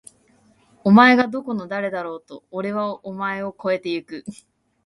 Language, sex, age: Japanese, female, 19-29